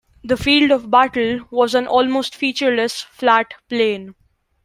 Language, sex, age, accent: English, male, under 19, India and South Asia (India, Pakistan, Sri Lanka)